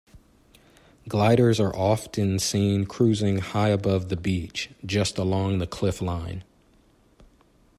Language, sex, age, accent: English, male, 19-29, United States English